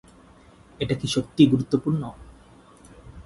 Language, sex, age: Bengali, male, 19-29